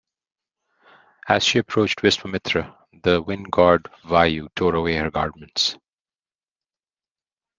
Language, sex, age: English, male, 40-49